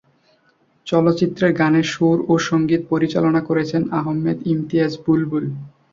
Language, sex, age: Bengali, male, 19-29